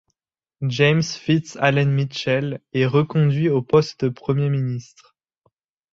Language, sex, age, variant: French, male, 19-29, Français de métropole